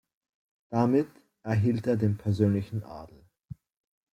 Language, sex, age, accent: German, male, under 19, Österreichisches Deutsch